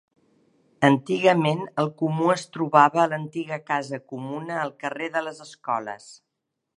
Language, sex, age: Catalan, female, 60-69